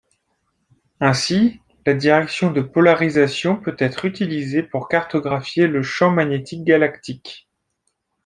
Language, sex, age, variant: French, male, 30-39, Français de métropole